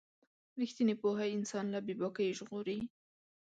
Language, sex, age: Pashto, female, 19-29